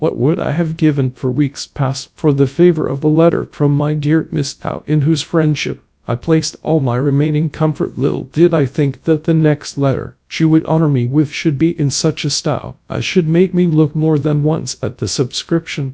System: TTS, GradTTS